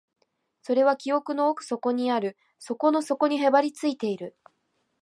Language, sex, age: Japanese, female, 19-29